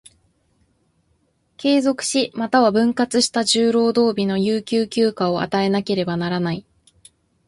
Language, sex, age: Japanese, female, 19-29